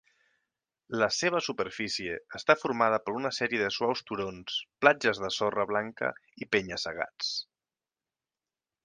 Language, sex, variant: Catalan, male, Central